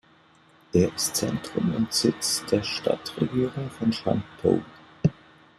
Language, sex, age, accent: German, male, 30-39, Deutschland Deutsch